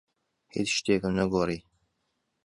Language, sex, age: Central Kurdish, male, 30-39